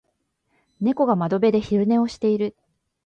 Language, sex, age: Japanese, female, 40-49